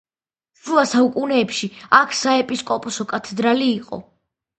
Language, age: Georgian, under 19